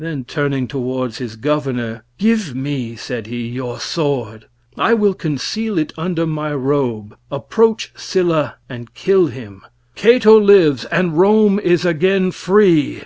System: none